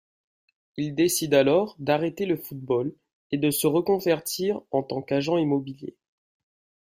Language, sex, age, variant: French, male, 19-29, Français de métropole